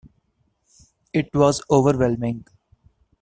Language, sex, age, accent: English, male, under 19, India and South Asia (India, Pakistan, Sri Lanka)